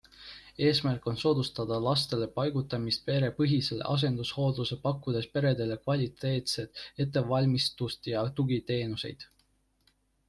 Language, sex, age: Estonian, male, 19-29